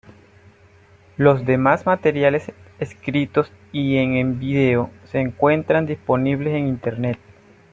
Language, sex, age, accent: Spanish, male, 30-39, Caribe: Cuba, Venezuela, Puerto Rico, República Dominicana, Panamá, Colombia caribeña, México caribeño, Costa del golfo de México